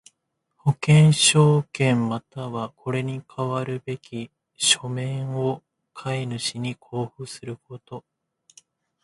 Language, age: Japanese, 19-29